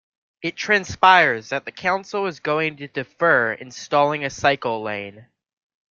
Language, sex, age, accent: English, male, under 19, United States English